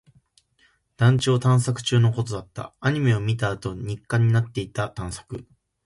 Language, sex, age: Japanese, male, under 19